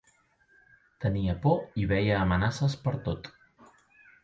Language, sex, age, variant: Catalan, male, 30-39, Central